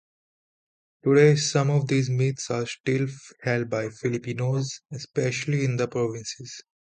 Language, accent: English, India and South Asia (India, Pakistan, Sri Lanka)